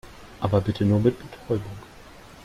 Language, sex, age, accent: German, male, 30-39, Deutschland Deutsch